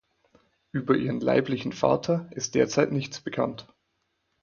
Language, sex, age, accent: German, male, 19-29, Deutschland Deutsch; Österreichisches Deutsch